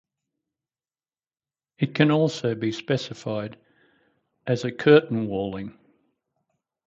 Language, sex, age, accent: English, male, 60-69, Australian English